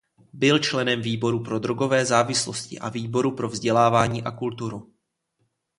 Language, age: Czech, 19-29